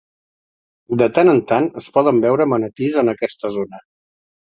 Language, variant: Catalan, Central